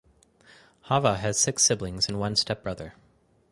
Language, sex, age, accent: English, male, 30-39, United States English